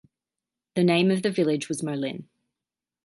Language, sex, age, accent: English, female, 19-29, Australian English